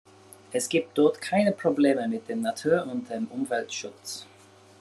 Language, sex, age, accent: German, male, 19-29, Britisches Deutsch